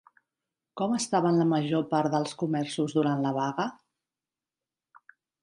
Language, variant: Catalan, Central